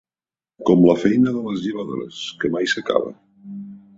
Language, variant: Catalan, Central